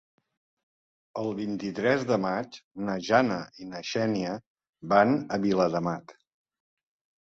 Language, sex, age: Catalan, male, 50-59